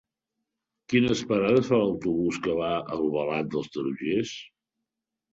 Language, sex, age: Catalan, male, 60-69